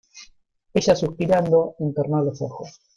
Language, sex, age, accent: Spanish, male, 40-49, Rioplatense: Argentina, Uruguay, este de Bolivia, Paraguay